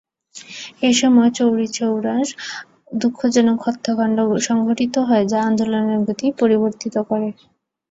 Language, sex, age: Bengali, female, 19-29